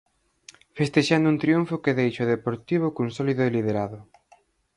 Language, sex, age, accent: Galician, male, 19-29, Central (gheada); Normativo (estándar)